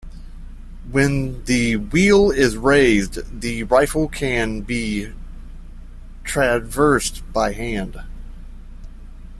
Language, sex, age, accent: English, male, 40-49, United States English